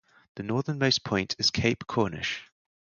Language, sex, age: English, male, 30-39